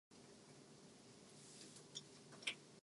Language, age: English, 19-29